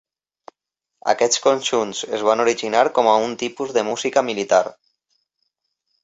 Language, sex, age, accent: Catalan, male, 30-39, valencià